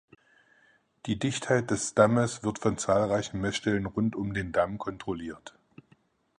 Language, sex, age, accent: German, male, 50-59, Deutschland Deutsch